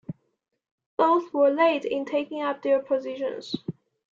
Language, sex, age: English, male, 19-29